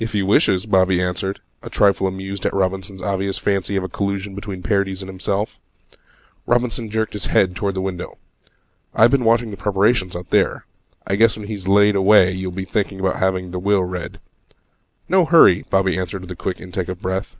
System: none